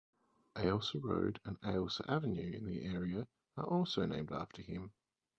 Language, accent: English, Australian English